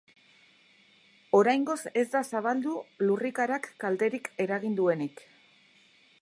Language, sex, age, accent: Basque, female, 50-59, Erdialdekoa edo Nafarra (Gipuzkoa, Nafarroa)